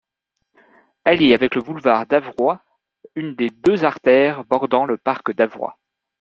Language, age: French, 19-29